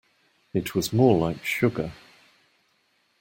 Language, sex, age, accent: English, male, 60-69, England English